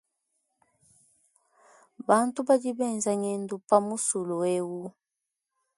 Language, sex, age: Luba-Lulua, female, 19-29